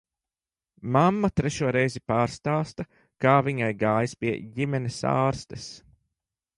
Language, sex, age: Latvian, male, 40-49